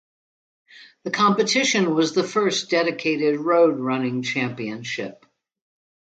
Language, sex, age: English, female, 70-79